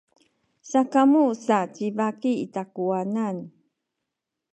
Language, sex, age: Sakizaya, female, 50-59